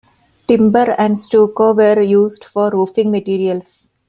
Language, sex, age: English, female, 40-49